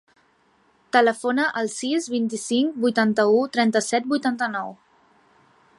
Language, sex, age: Catalan, female, 19-29